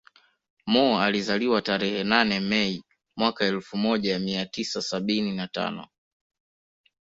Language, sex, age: Swahili, male, 19-29